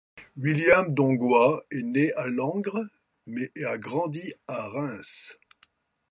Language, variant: French, Français de métropole